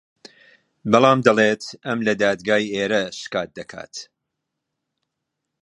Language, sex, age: Central Kurdish, male, 50-59